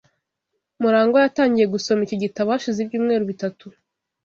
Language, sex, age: Kinyarwanda, female, 30-39